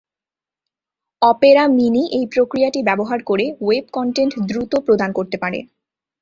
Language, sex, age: Bengali, female, 19-29